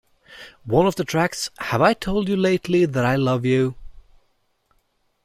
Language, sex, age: English, male, 19-29